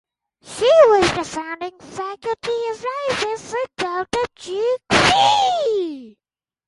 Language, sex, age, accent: English, male, under 19, United States English